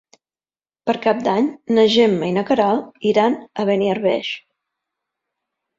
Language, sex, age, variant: Catalan, female, 40-49, Central